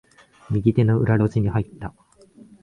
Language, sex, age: Japanese, male, 19-29